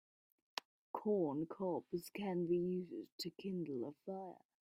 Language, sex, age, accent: English, female, under 19, England English